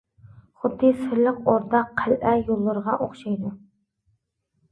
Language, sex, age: Uyghur, female, under 19